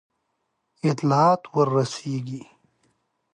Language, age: Pashto, 30-39